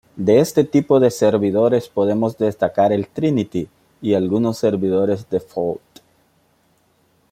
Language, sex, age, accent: Spanish, male, 40-49, América central